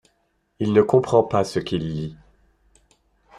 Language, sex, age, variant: French, male, 40-49, Français de métropole